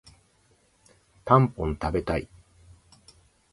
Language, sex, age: Japanese, male, 50-59